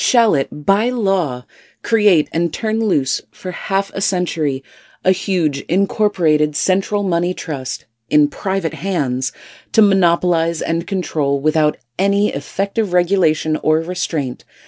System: none